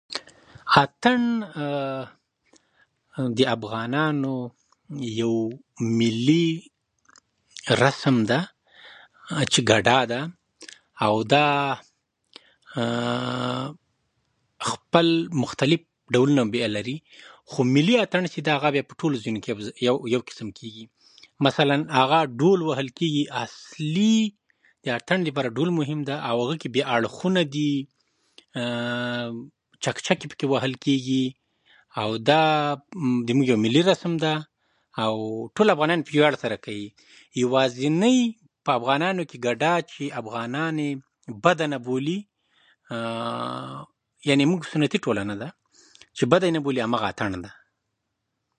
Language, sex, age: Pashto, male, 30-39